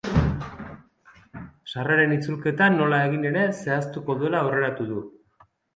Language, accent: Basque, Mendebalekoa (Araba, Bizkaia, Gipuzkoako mendebaleko herri batzuk)